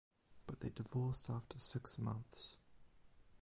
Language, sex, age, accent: English, male, under 19, Australian English; England English; New Zealand English